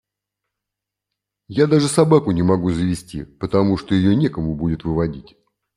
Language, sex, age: Russian, male, 50-59